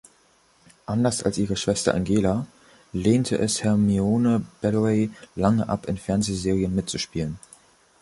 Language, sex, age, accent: German, male, under 19, Deutschland Deutsch